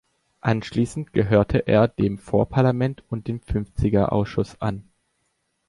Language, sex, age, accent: German, male, 19-29, Deutschland Deutsch